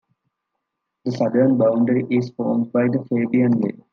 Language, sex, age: English, male, under 19